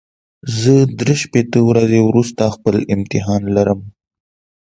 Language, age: Pashto, 19-29